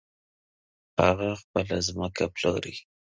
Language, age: Pashto, 19-29